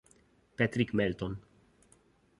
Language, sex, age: Italian, male, 30-39